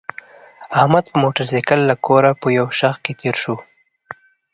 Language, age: Pashto, under 19